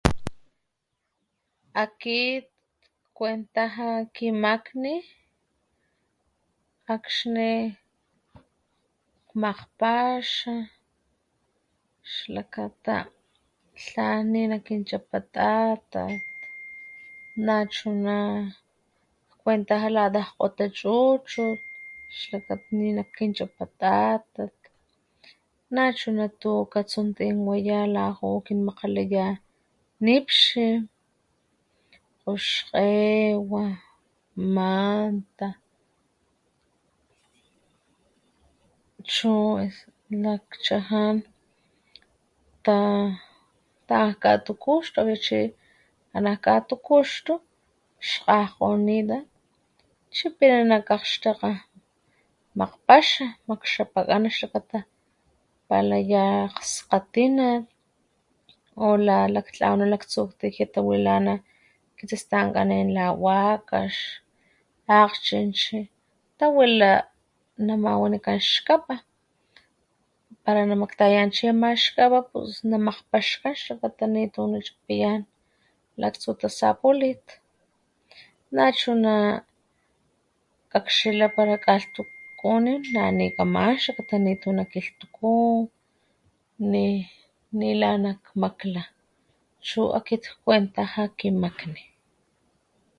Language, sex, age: Papantla Totonac, female, 30-39